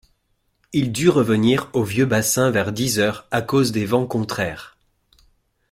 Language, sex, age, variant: French, male, 40-49, Français de métropole